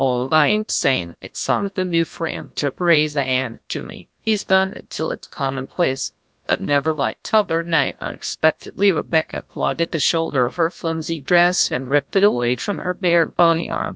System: TTS, GlowTTS